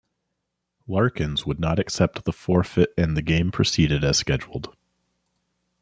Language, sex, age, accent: English, male, 30-39, United States English